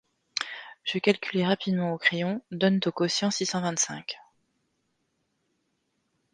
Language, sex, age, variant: French, female, 40-49, Français de métropole